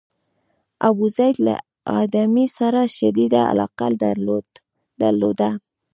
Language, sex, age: Pashto, female, 19-29